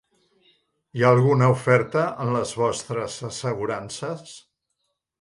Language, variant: Catalan, Central